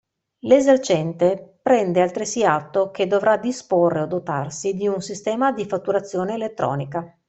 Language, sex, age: Italian, female, 40-49